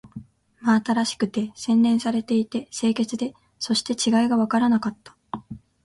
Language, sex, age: Japanese, female, 19-29